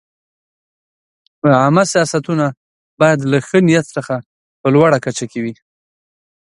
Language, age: Pashto, 30-39